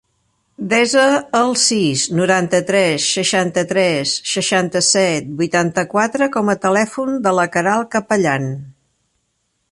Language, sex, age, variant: Catalan, female, 50-59, Central